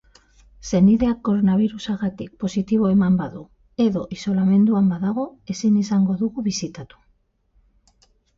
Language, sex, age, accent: Basque, female, 40-49, Mendebalekoa (Araba, Bizkaia, Gipuzkoako mendebaleko herri batzuk); Batua